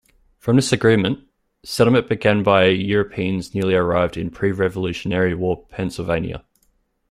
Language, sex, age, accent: English, male, 19-29, Australian English